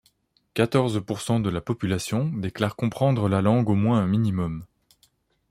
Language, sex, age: French, male, 30-39